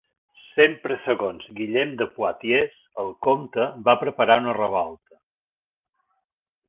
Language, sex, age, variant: Catalan, male, 50-59, Balear